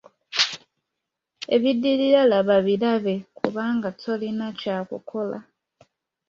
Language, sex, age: Ganda, female, 19-29